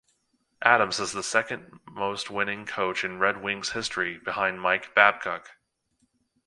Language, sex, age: English, male, 30-39